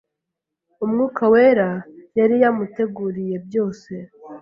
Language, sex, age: Kinyarwanda, female, 19-29